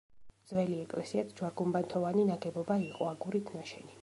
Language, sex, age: Georgian, female, 19-29